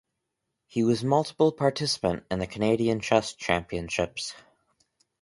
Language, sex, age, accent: English, male, 19-29, United States English